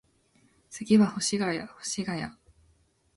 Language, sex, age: Japanese, female, 19-29